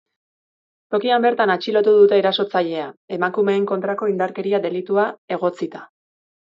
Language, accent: Basque, Erdialdekoa edo Nafarra (Gipuzkoa, Nafarroa)